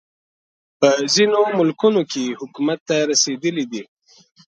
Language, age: Pashto, 19-29